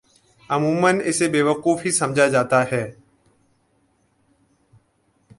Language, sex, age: Urdu, male, 40-49